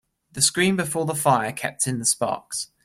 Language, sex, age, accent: English, male, 19-29, England English